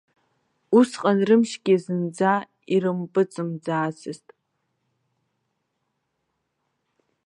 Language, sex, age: Abkhazian, female, under 19